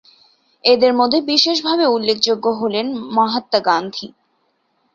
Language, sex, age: Bengali, female, under 19